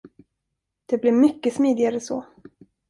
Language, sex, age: Swedish, female, 40-49